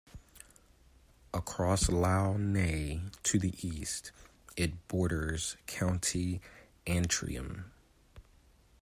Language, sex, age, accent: English, male, 19-29, United States English